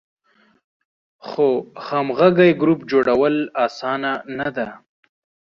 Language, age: Pashto, 19-29